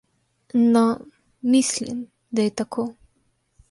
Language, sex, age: Slovenian, female, 19-29